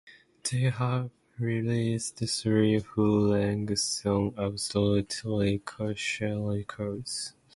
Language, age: English, under 19